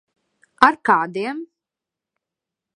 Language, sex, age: Latvian, female, 19-29